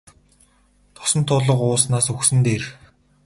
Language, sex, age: Mongolian, male, 19-29